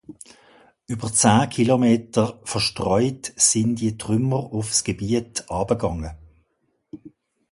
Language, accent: German, Schweizerdeutsch